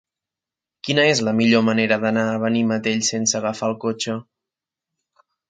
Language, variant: Catalan, Central